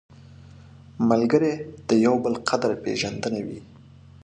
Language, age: Pashto, 30-39